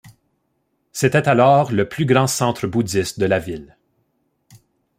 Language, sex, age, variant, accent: French, male, 30-39, Français d'Amérique du Nord, Français du Canada